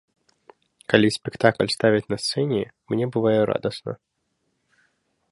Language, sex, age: Belarusian, male, 19-29